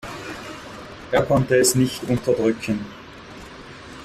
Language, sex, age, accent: German, male, 30-39, Schweizerdeutsch